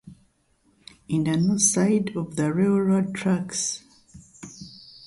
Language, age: English, 40-49